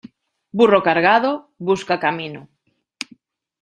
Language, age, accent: Spanish, 30-39, España: Norte peninsular (Asturias, Castilla y León, Cantabria, País Vasco, Navarra, Aragón, La Rioja, Guadalajara, Cuenca)